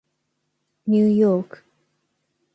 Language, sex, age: Japanese, female, 30-39